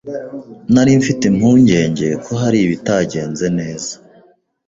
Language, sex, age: Kinyarwanda, male, 19-29